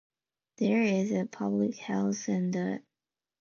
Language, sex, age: English, female, 19-29